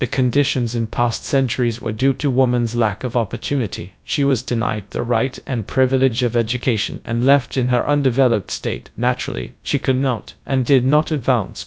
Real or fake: fake